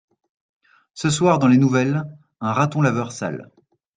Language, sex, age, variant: French, male, 30-39, Français de métropole